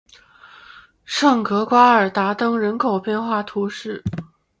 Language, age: Chinese, 19-29